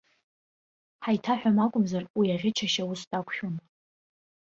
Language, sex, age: Abkhazian, female, under 19